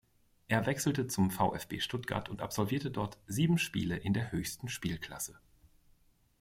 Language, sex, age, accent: German, male, 40-49, Deutschland Deutsch